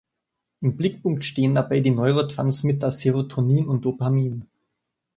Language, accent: German, Österreichisches Deutsch